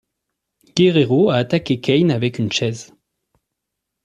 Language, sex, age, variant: French, male, 19-29, Français de métropole